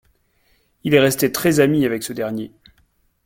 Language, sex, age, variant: French, male, 40-49, Français de métropole